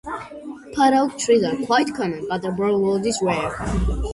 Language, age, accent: English, 19-29, United States English